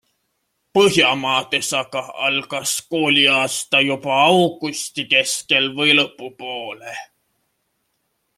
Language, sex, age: Estonian, male, 19-29